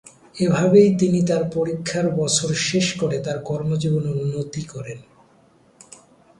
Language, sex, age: Bengali, male, 19-29